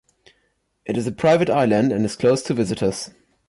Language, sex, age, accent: English, male, under 19, United States English